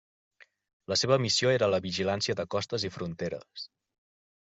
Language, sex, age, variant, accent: Catalan, male, 30-39, Central, central